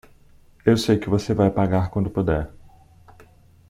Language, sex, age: Portuguese, male, 19-29